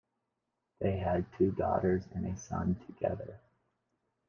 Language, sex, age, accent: English, male, 19-29, United States English